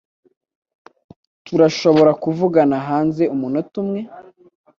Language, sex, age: Kinyarwanda, male, under 19